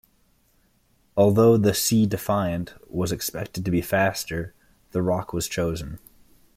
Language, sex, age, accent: English, male, 19-29, United States English